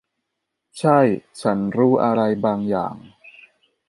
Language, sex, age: Thai, male, 30-39